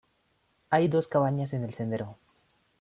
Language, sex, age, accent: Spanish, male, 19-29, México